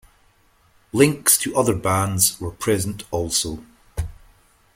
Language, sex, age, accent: English, male, 50-59, Scottish English